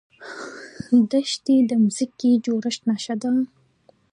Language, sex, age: Pashto, female, 19-29